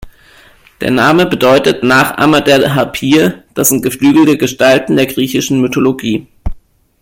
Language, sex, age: German, male, 30-39